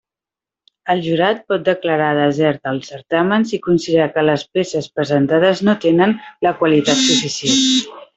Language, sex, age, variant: Catalan, female, 30-39, Central